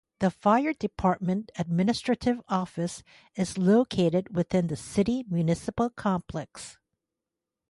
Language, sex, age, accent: English, female, 50-59, United States English